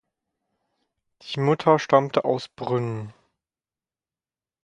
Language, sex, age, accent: German, male, 19-29, Deutschland Deutsch; Schweizerdeutsch